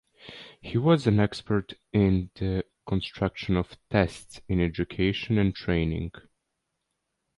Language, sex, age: English, male, under 19